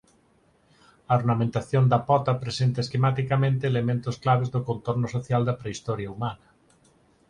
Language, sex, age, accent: Galician, male, 40-49, Normativo (estándar)